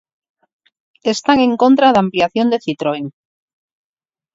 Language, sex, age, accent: Galician, female, 40-49, Normativo (estándar)